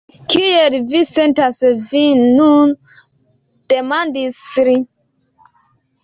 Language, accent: Esperanto, Internacia